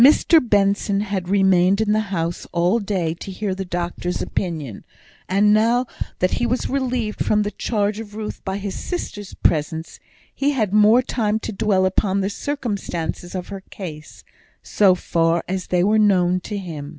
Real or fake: real